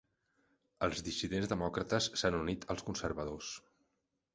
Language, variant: Catalan, Central